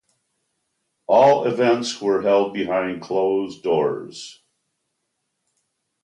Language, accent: English, United States English